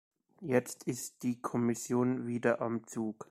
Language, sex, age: German, male, 19-29